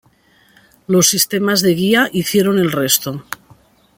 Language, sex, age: Spanish, female, 50-59